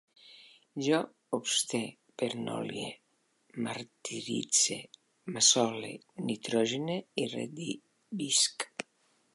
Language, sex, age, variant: Catalan, female, 60-69, Central